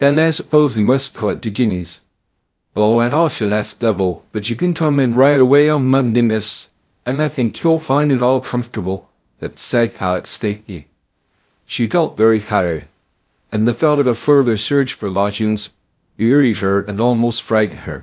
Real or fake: fake